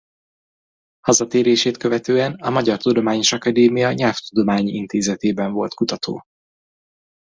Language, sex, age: Hungarian, male, 30-39